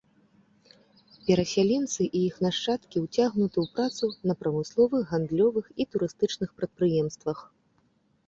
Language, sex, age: Belarusian, female, 30-39